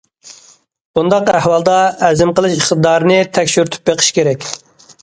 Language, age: Uyghur, 30-39